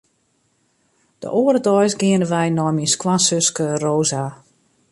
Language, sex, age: Western Frisian, female, 50-59